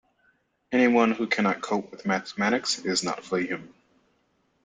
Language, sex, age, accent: English, male, 30-39, United States English